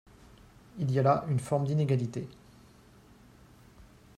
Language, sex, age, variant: French, male, 40-49, Français de métropole